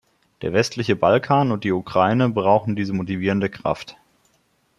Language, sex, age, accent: German, male, 30-39, Deutschland Deutsch